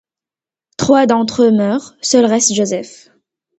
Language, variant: French, Français du nord de l'Afrique